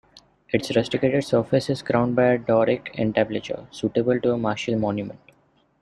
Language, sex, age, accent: English, male, 19-29, India and South Asia (India, Pakistan, Sri Lanka)